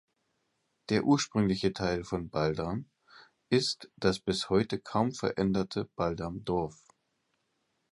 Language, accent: German, Deutschland Deutsch; Hochdeutsch